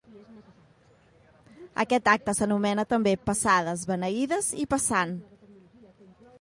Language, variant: Catalan, Nord-Occidental